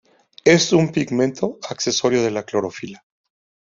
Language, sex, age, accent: Spanish, male, 40-49, México